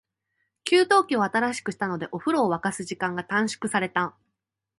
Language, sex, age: Japanese, female, 19-29